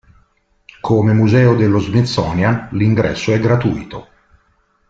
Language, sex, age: Italian, male, 50-59